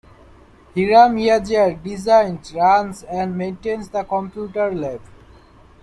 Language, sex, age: English, male, 19-29